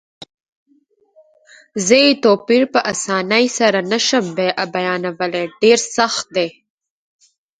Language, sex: Pashto, female